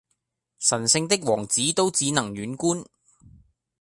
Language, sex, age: Cantonese, male, 19-29